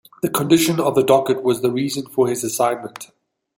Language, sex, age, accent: English, female, 40-49, Southern African (South Africa, Zimbabwe, Namibia)